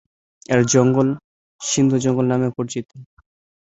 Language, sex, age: Bengali, male, 19-29